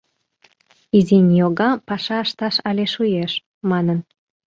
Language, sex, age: Mari, female, 19-29